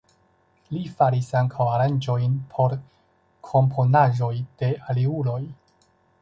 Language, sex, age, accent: Esperanto, male, 30-39, Internacia